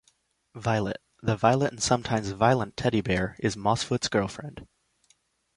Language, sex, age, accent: English, male, 19-29, United States English